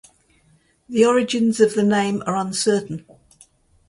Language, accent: English, England English